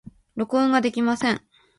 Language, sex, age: Japanese, female, 19-29